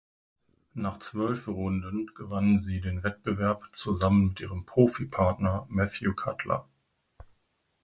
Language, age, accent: German, 50-59, Deutschland Deutsch